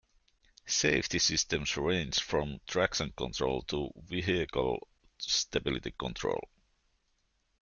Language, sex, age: English, male, 40-49